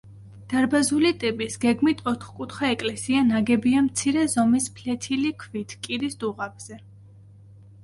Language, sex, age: Georgian, female, 19-29